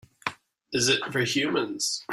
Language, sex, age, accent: English, male, 30-39, Scottish English